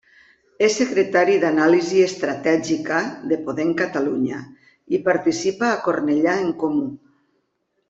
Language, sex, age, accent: Catalan, female, 60-69, valencià